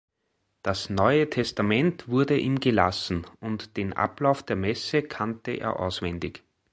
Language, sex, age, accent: German, male, 40-49, Österreichisches Deutsch